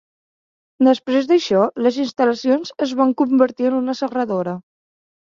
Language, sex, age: Catalan, female, 19-29